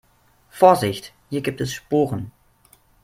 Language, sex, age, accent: German, male, under 19, Deutschland Deutsch